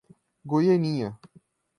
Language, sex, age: Portuguese, male, 30-39